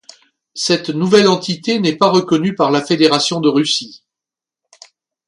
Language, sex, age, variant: French, male, 50-59, Français de métropole